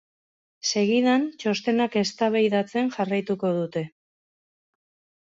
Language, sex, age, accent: Basque, female, 50-59, Mendebalekoa (Araba, Bizkaia, Gipuzkoako mendebaleko herri batzuk)